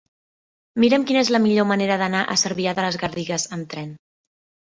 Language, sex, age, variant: Catalan, female, 30-39, Central